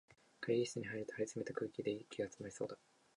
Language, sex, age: Japanese, male, 19-29